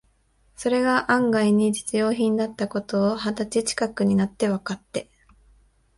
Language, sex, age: Japanese, female, 19-29